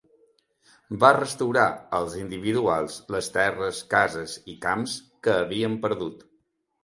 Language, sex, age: Catalan, male, 40-49